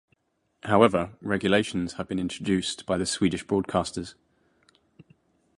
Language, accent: English, England English